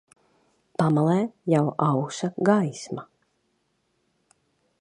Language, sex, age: Latvian, female, 30-39